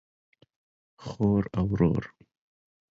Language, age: Pashto, 30-39